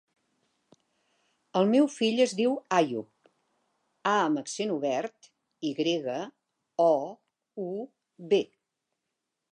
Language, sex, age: Catalan, female, 60-69